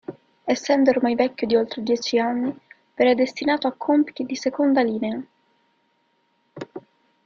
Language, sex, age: Italian, female, under 19